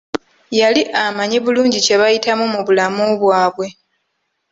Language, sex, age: Ganda, female, 19-29